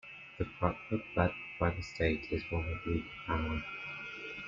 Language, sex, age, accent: English, male, under 19, England English